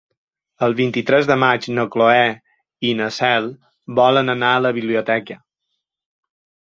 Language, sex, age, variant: Catalan, male, 40-49, Balear